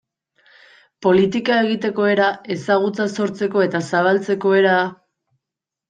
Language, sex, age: Basque, female, 19-29